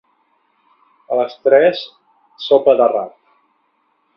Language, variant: Catalan, Central